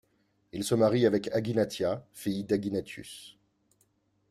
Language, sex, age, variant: French, male, 40-49, Français de métropole